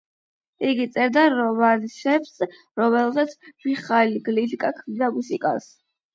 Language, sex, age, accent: Georgian, male, under 19, ჩვეულებრივი